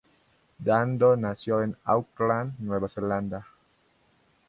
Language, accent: Spanish, Andino-Pacífico: Colombia, Perú, Ecuador, oeste de Bolivia y Venezuela andina